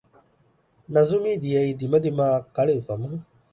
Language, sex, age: Divehi, male, under 19